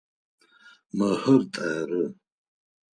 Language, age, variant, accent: Adyghe, 40-49, Адыгабзэ (Кирил, пстэумэ зэдыряе), Кıэмгуй (Çemguy)